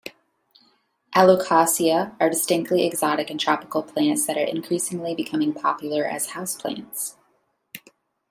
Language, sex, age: English, female, 19-29